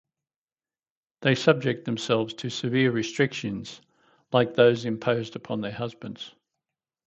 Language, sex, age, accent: English, male, 60-69, Australian English